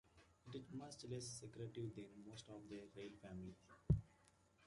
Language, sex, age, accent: English, male, 19-29, United States English